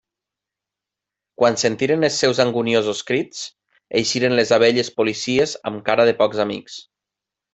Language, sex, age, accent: Catalan, male, 30-39, valencià